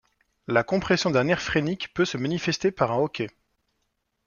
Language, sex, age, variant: French, male, 30-39, Français de métropole